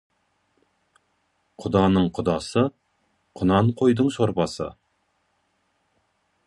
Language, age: Kazakh, 40-49